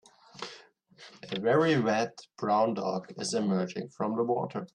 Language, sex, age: English, male, 19-29